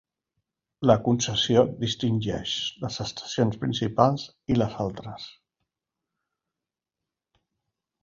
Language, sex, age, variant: Catalan, male, 50-59, Central